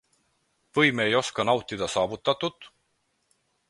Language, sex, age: Estonian, male, 30-39